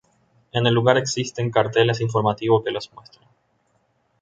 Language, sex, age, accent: Spanish, male, 19-29, Caribe: Cuba, Venezuela, Puerto Rico, República Dominicana, Panamá, Colombia caribeña, México caribeño, Costa del golfo de México